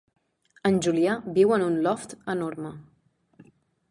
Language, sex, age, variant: Catalan, female, 19-29, Central